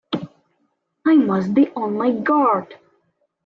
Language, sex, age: English, female, under 19